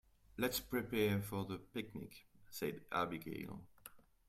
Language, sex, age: English, male, 40-49